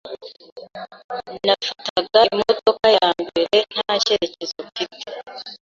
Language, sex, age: Kinyarwanda, female, 19-29